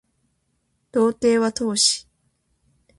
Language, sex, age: Japanese, female, 19-29